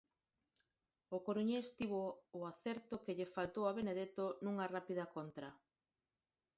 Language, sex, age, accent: Galician, female, 50-59, Normativo (estándar)